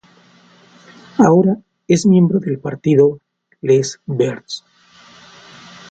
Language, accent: Spanish, México